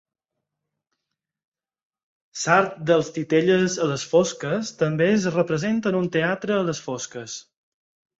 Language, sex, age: Catalan, male, 40-49